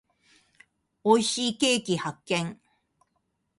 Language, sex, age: Japanese, female, 60-69